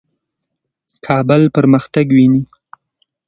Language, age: Pashto, 19-29